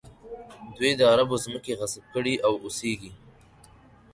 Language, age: Pashto, 19-29